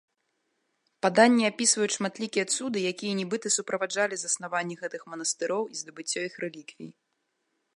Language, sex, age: Belarusian, female, 19-29